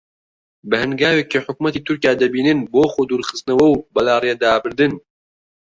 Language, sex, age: Central Kurdish, male, 19-29